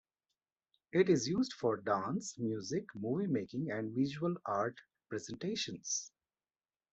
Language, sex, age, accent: English, male, 40-49, India and South Asia (India, Pakistan, Sri Lanka)